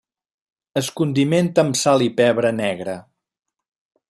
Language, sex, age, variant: Catalan, male, 50-59, Central